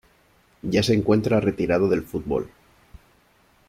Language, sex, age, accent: Spanish, male, 30-39, España: Sur peninsular (Andalucia, Extremadura, Murcia)